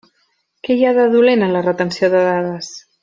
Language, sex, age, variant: Catalan, female, 40-49, Central